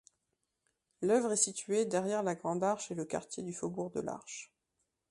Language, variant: French, Français de métropole